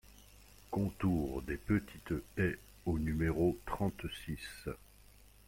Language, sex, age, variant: French, male, 50-59, Français de métropole